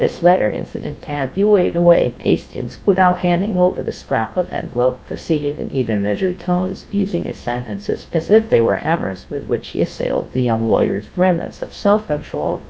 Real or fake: fake